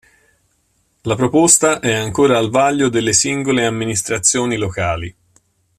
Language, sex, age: Italian, male, 50-59